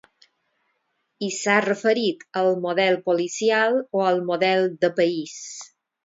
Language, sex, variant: Catalan, female, Balear